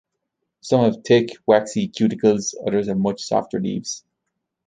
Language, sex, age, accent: English, male, 30-39, Irish English